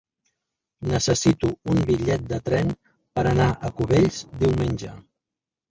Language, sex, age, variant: Catalan, male, 50-59, Central